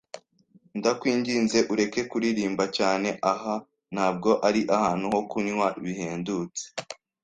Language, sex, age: Kinyarwanda, male, under 19